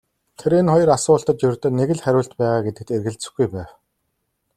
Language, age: Mongolian, 90+